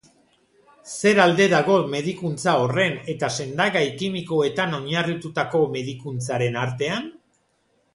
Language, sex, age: Basque, male, 40-49